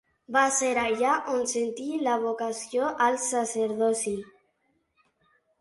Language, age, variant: Catalan, under 19, Central